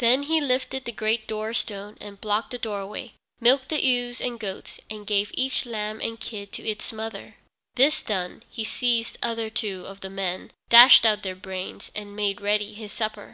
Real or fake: real